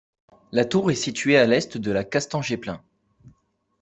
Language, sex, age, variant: French, male, 19-29, Français de métropole